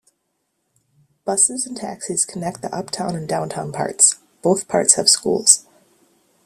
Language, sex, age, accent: English, female, 30-39, United States English